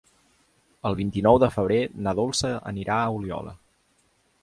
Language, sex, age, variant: Catalan, male, 19-29, Septentrional